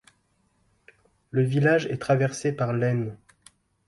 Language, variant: French, Français de métropole